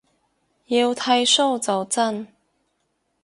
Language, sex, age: Cantonese, female, 19-29